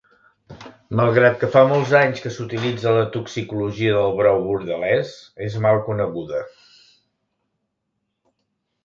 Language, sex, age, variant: Catalan, male, 60-69, Central